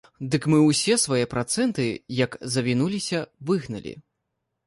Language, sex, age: Belarusian, male, 30-39